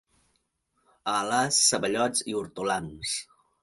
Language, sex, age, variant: Catalan, male, 50-59, Central